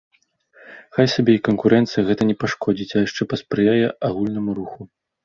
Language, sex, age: Belarusian, male, 19-29